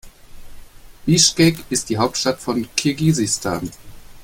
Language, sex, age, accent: German, male, 40-49, Deutschland Deutsch